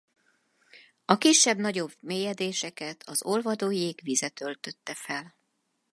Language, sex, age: Hungarian, female, 50-59